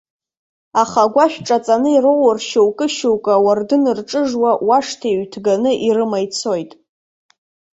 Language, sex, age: Abkhazian, female, 19-29